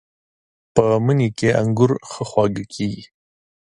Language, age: Pashto, 30-39